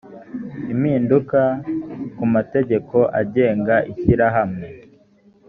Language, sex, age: Kinyarwanda, male, under 19